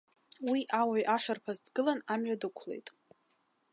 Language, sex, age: Abkhazian, female, 19-29